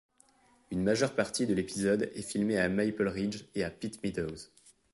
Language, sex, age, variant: French, male, 19-29, Français de métropole